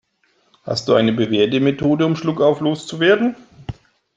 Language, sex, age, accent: German, male, 40-49, Deutschland Deutsch